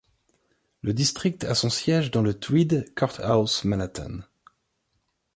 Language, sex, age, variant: French, male, 30-39, Français de métropole